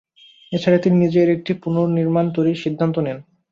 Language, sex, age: Bengali, male, 19-29